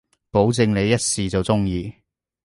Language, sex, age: Cantonese, male, 30-39